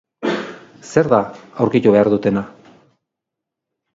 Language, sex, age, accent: Basque, male, 60-69, Erdialdekoa edo Nafarra (Gipuzkoa, Nafarroa)